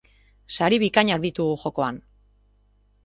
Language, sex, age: Basque, male, 30-39